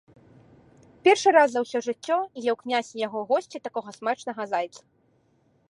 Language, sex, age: Belarusian, female, 19-29